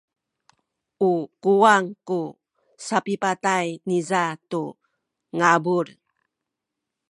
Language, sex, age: Sakizaya, female, 60-69